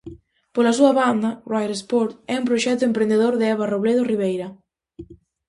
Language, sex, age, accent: Galician, female, 19-29, Atlántico (seseo e gheada)